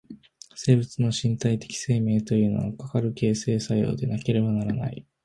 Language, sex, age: Japanese, male, under 19